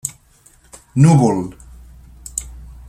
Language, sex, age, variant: Catalan, male, 50-59, Central